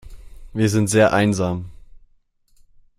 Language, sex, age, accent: German, male, 19-29, Deutschland Deutsch